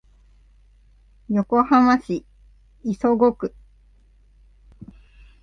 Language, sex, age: Japanese, female, 19-29